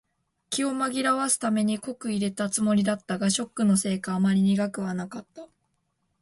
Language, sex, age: Japanese, female, 19-29